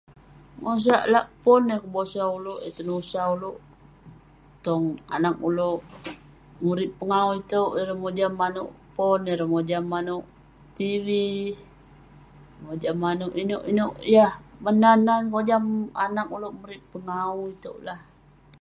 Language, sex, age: Western Penan, female, 19-29